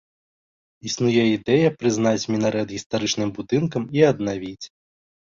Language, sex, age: Belarusian, male, 19-29